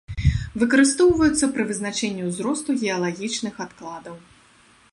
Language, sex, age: Belarusian, female, 30-39